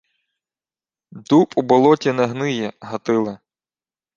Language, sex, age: Ukrainian, male, 30-39